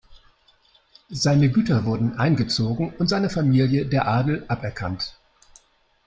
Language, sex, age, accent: German, male, 60-69, Deutschland Deutsch